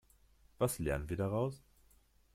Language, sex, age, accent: German, male, 19-29, Deutschland Deutsch